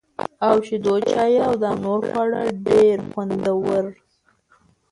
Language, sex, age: Pashto, female, under 19